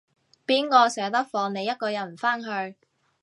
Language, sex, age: Cantonese, female, 19-29